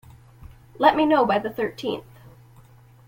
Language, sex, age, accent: English, female, 19-29, Canadian English